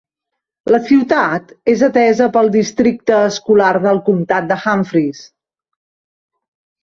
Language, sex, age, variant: Catalan, female, 50-59, Central